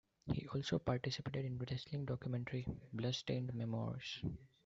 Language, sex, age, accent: English, male, 19-29, India and South Asia (India, Pakistan, Sri Lanka)